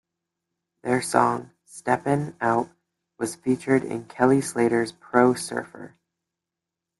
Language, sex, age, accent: English, male, under 19, United States English